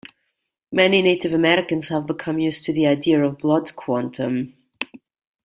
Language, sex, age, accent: English, female, 40-49, Scottish English